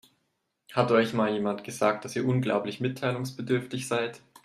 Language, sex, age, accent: German, male, 19-29, Deutschland Deutsch